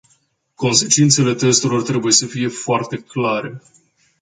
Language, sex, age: Romanian, male, 19-29